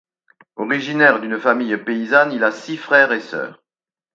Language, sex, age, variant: French, male, 60-69, Français de métropole